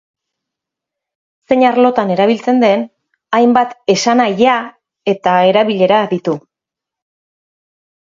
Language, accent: Basque, Erdialdekoa edo Nafarra (Gipuzkoa, Nafarroa)